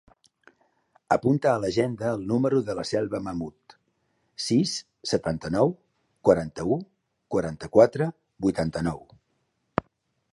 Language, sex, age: Catalan, male, 50-59